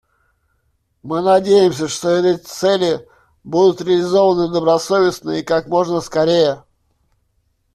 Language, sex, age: Russian, male, 40-49